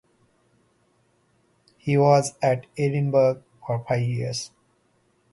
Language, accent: English, India and South Asia (India, Pakistan, Sri Lanka)